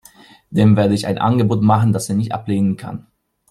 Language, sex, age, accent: German, male, 30-39, Polnisch Deutsch